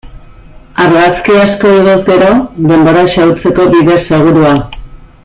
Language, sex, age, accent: Basque, female, 40-49, Erdialdekoa edo Nafarra (Gipuzkoa, Nafarroa)